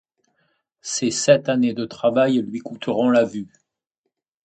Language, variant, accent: French, Français de métropole, Français du sud de la France